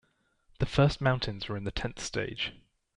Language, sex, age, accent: English, male, 19-29, England English